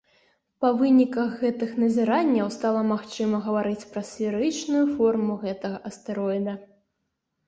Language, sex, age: Belarusian, female, 19-29